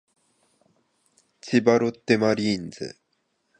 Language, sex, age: Japanese, male, 30-39